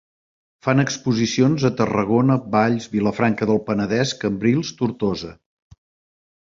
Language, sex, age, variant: Catalan, male, 50-59, Central